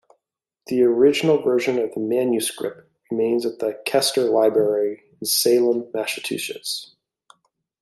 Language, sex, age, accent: English, male, 40-49, United States English